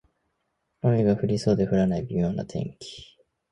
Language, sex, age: Japanese, male, 19-29